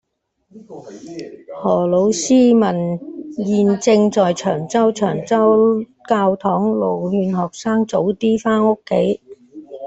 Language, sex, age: Cantonese, female, 70-79